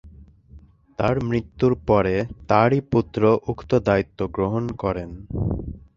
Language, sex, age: Bengali, male, 19-29